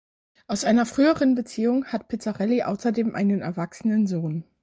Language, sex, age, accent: German, female, 19-29, Deutschland Deutsch